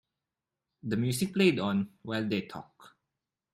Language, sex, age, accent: English, male, 19-29, Filipino